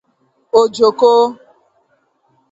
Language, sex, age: Igbo, female, 19-29